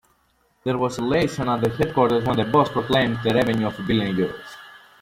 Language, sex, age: English, male, 19-29